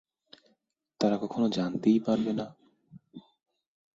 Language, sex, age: Bengali, male, 19-29